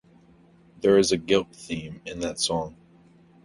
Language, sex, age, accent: English, male, 19-29, United States English